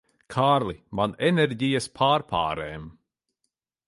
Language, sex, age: Latvian, male, 30-39